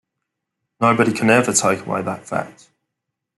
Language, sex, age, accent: English, male, 19-29, England English